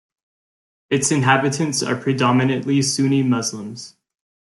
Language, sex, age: English, male, 19-29